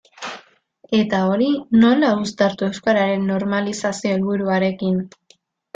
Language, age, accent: Basque, 19-29, Erdialdekoa edo Nafarra (Gipuzkoa, Nafarroa)